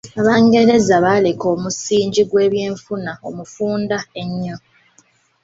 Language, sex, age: Ganda, female, 19-29